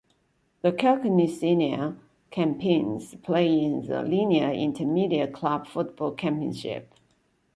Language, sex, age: English, female, 50-59